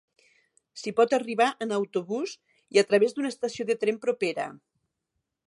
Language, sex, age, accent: Catalan, female, 60-69, occidental